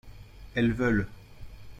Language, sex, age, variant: French, male, 19-29, Français de métropole